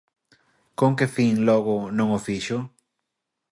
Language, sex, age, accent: Galician, male, 19-29, Oriental (común en zona oriental)